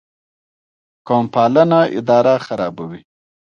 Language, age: Pashto, 30-39